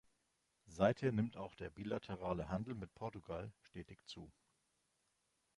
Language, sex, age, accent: German, male, 40-49, Deutschland Deutsch